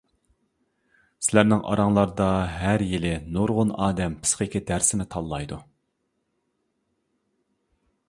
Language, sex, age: Uyghur, male, 30-39